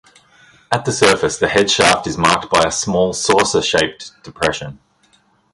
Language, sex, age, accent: English, male, 40-49, Australian English